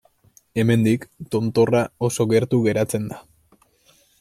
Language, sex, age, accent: Basque, male, 19-29, Mendebalekoa (Araba, Bizkaia, Gipuzkoako mendebaleko herri batzuk)